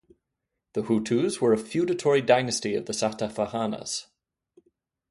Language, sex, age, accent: English, male, 30-39, United States English